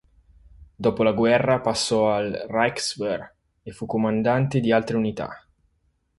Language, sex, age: Italian, male, 30-39